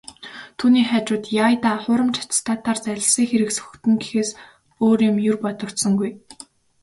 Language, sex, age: Mongolian, female, 19-29